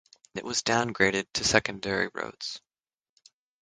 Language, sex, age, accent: English, male, under 19, United States English; Canadian English